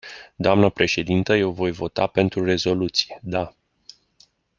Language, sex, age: Romanian, male, 40-49